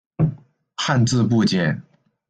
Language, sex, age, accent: Chinese, male, 19-29, 出生地：山东省